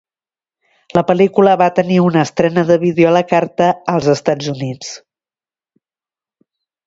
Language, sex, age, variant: Catalan, female, 50-59, Septentrional